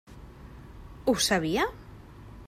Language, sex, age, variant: Catalan, female, 30-39, Central